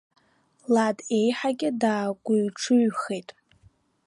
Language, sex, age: Abkhazian, female, 19-29